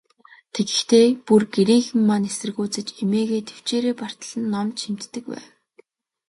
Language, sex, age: Mongolian, female, 19-29